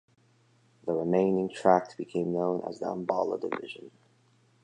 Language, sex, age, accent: English, male, under 19, United States English